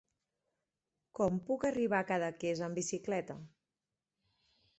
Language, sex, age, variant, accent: Catalan, female, 40-49, Central, Barcelonès